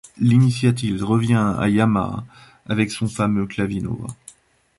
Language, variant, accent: French, Français d'Europe, Français d’Allemagne